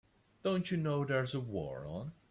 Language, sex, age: English, male, 19-29